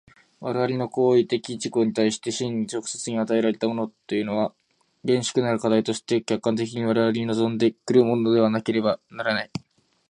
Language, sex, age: Japanese, male, 19-29